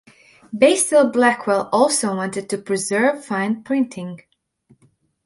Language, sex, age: English, female, 30-39